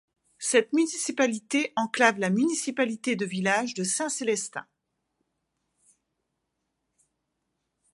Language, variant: French, Français de métropole